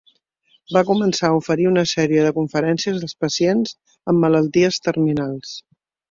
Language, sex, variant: Catalan, female, Central